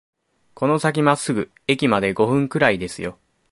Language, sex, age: Japanese, male, 19-29